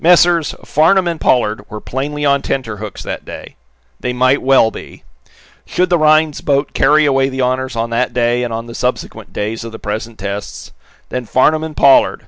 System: none